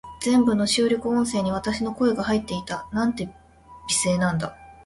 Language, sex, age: Japanese, female, 19-29